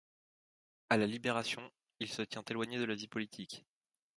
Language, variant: French, Français de métropole